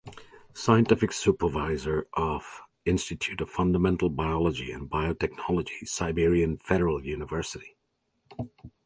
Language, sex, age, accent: English, male, 40-49, United States English